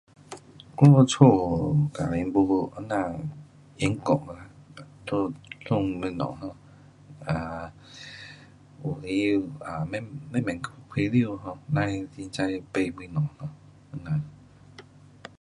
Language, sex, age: Pu-Xian Chinese, male, 40-49